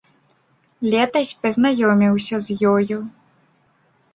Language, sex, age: Belarusian, female, 19-29